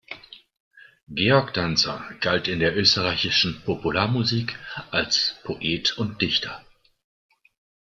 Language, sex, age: German, male, 60-69